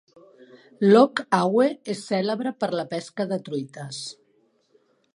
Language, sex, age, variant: Catalan, female, 50-59, Central